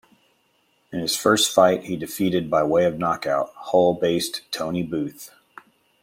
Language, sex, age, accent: English, male, 40-49, United States English